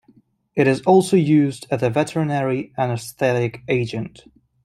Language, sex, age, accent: English, male, 19-29, England English